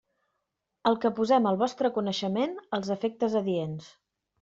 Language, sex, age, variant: Catalan, female, 30-39, Central